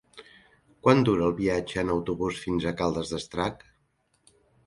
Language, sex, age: Catalan, male, 60-69